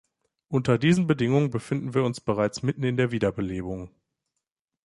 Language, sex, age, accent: German, male, 19-29, Deutschland Deutsch